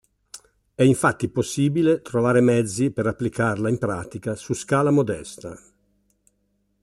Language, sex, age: Italian, male, 60-69